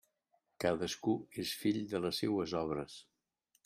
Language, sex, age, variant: Catalan, male, 60-69, Central